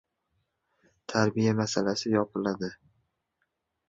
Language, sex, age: Uzbek, male, 19-29